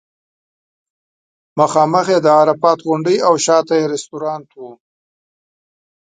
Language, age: Pashto, 40-49